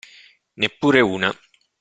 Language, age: Italian, 40-49